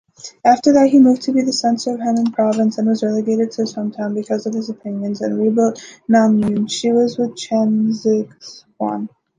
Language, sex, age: English, female, under 19